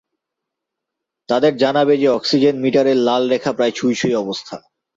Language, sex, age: Bengali, male, 19-29